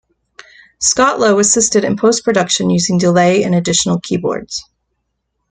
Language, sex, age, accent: English, female, 40-49, United States English